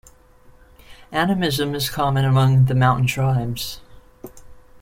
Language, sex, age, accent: English, female, 60-69, United States English